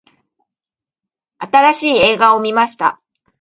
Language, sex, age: Japanese, female, 40-49